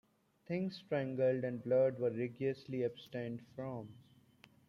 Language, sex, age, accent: English, male, 19-29, India and South Asia (India, Pakistan, Sri Lanka)